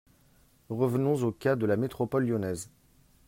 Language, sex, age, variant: French, male, 30-39, Français de métropole